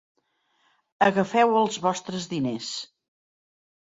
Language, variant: Catalan, Central